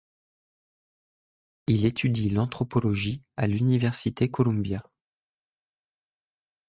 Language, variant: French, Français de métropole